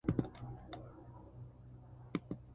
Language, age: English, under 19